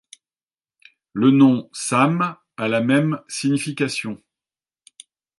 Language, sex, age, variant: French, male, 50-59, Français de métropole